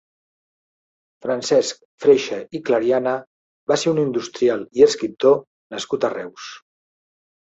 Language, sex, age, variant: Catalan, male, 60-69, Central